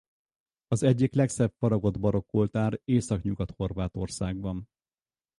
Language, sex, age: Hungarian, male, 50-59